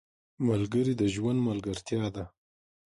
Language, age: Pashto, 40-49